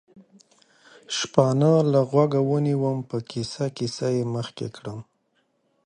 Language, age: Pashto, 40-49